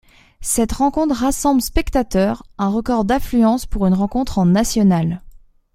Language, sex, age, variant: French, female, 19-29, Français de métropole